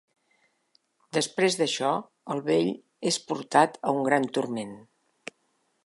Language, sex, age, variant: Catalan, female, 60-69, Central